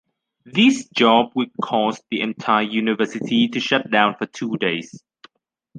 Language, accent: English, United States English